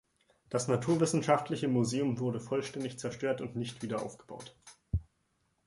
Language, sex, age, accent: German, male, 19-29, Deutschland Deutsch